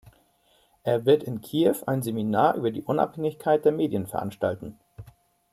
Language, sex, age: German, male, 50-59